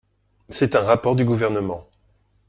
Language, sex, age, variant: French, male, 40-49, Français de métropole